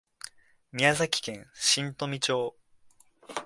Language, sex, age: Japanese, male, 19-29